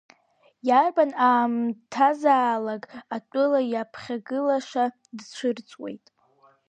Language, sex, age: Abkhazian, female, under 19